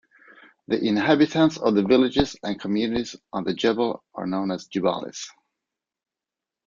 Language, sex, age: English, male, 40-49